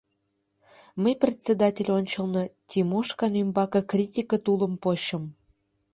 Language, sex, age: Mari, female, 19-29